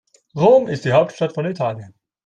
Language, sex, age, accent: German, male, 19-29, Österreichisches Deutsch